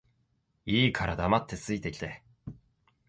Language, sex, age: Japanese, male, 19-29